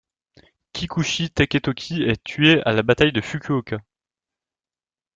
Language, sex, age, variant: French, male, 19-29, Français de métropole